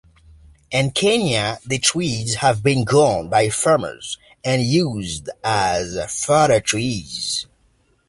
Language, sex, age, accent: English, male, 19-29, United States English